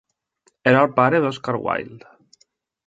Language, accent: Catalan, valencià